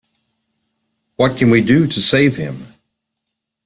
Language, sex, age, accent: English, male, 60-69, United States English